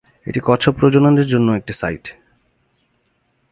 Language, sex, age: Bengali, male, 19-29